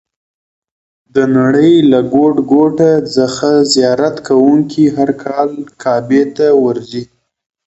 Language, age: Pashto, 19-29